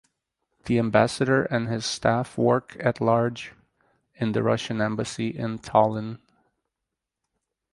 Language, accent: English, United States English